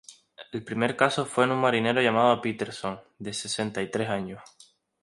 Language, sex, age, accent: Spanish, male, 19-29, España: Islas Canarias